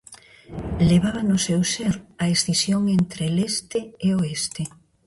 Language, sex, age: Galician, female, 60-69